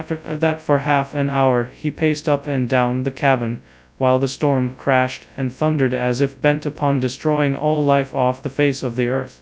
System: TTS, FastPitch